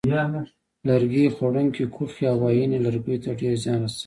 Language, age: Pashto, 30-39